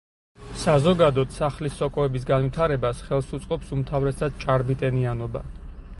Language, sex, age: Georgian, male, 30-39